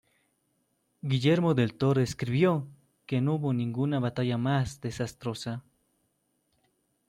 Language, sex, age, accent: Spanish, male, 19-29, Andino-Pacífico: Colombia, Perú, Ecuador, oeste de Bolivia y Venezuela andina